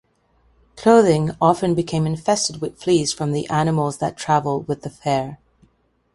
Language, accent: English, Canadian English